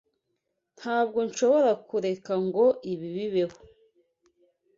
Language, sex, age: Kinyarwanda, female, 19-29